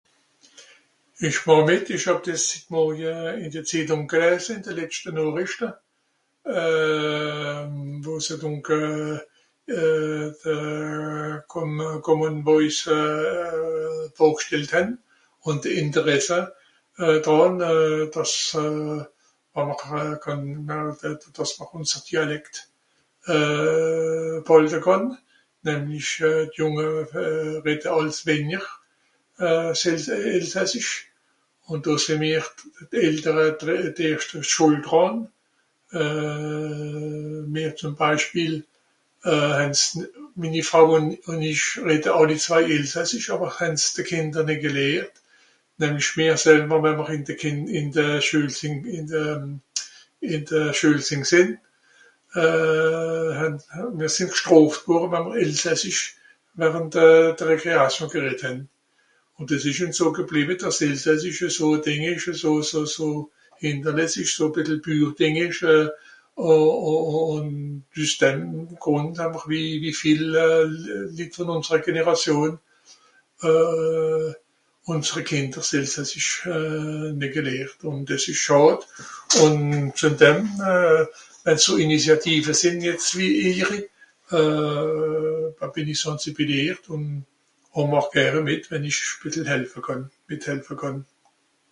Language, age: Swiss German, 60-69